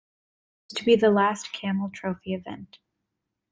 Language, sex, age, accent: English, female, 19-29, United States English